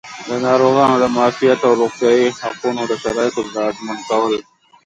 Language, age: Pashto, 30-39